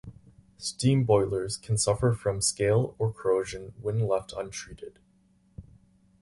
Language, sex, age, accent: English, male, 19-29, Canadian English